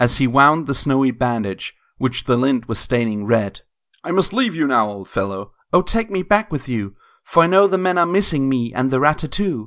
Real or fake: real